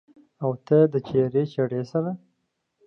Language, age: Pashto, 19-29